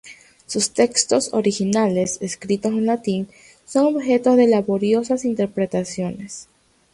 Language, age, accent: Spanish, 19-29, Andino-Pacífico: Colombia, Perú, Ecuador, oeste de Bolivia y Venezuela andina